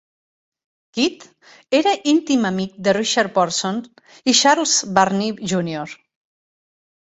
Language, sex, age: Catalan, female, 40-49